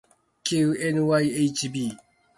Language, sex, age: Japanese, male, 50-59